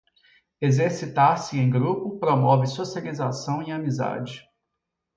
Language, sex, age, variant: Portuguese, male, 30-39, Portuguese (Brasil)